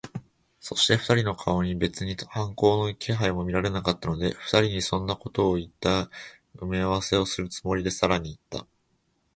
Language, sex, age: Japanese, male, 19-29